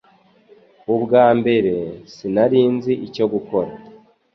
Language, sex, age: Kinyarwanda, male, 19-29